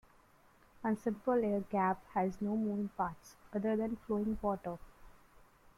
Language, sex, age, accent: English, female, 19-29, India and South Asia (India, Pakistan, Sri Lanka)